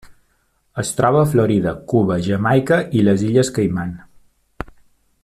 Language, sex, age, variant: Catalan, male, 40-49, Balear